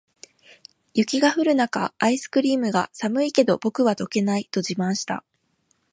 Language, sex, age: Japanese, female, 19-29